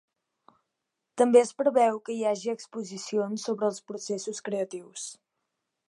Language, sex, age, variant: Catalan, male, under 19, Central